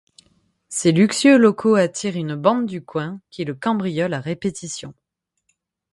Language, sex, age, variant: French, female, 30-39, Français de métropole